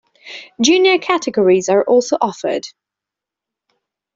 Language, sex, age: English, female, under 19